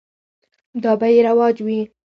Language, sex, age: Pashto, female, under 19